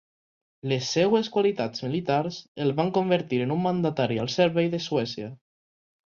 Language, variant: Catalan, Nord-Occidental